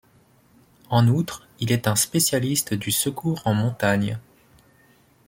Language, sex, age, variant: French, male, 30-39, Français de métropole